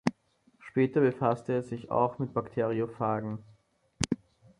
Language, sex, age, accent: German, male, 19-29, Österreichisches Deutsch